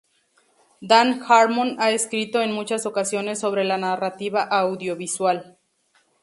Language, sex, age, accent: Spanish, female, 30-39, México